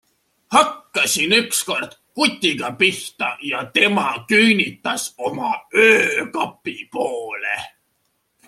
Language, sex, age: Estonian, male, 19-29